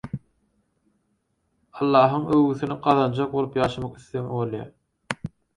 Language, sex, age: Turkmen, male, 30-39